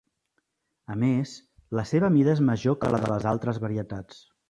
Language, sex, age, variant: Catalan, male, 40-49, Central